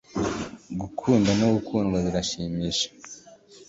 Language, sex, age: Kinyarwanda, male, 19-29